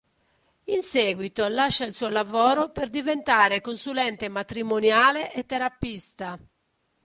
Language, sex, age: Italian, female, 50-59